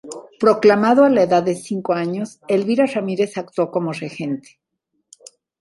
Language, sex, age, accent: Spanish, female, 60-69, México